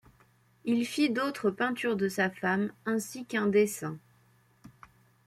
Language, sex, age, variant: French, female, under 19, Français de métropole